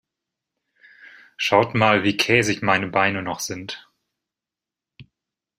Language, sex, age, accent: German, male, 30-39, Deutschland Deutsch